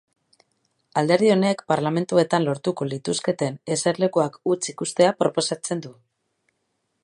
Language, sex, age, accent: Basque, female, 30-39, Mendebalekoa (Araba, Bizkaia, Gipuzkoako mendebaleko herri batzuk)